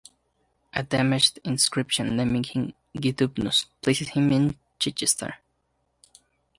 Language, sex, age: English, male, under 19